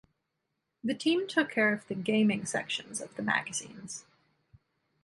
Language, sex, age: English, female, 19-29